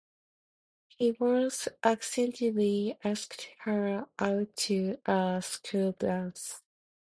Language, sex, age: English, female, 19-29